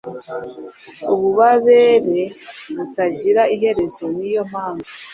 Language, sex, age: Kinyarwanda, female, 30-39